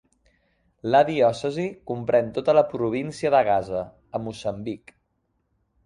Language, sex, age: Catalan, male, 40-49